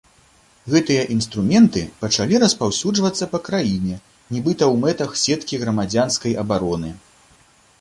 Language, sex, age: Belarusian, male, 30-39